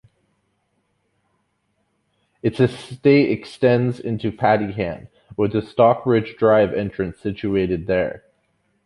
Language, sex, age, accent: English, male, 19-29, United States English